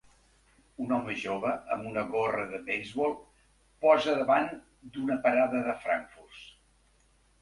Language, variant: Catalan, Central